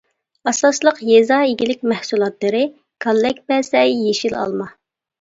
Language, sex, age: Uyghur, female, 19-29